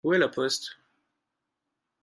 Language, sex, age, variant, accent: French, male, 19-29, Français d'Europe, Français de Belgique